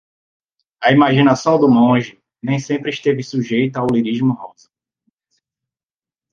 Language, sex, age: Portuguese, male, 19-29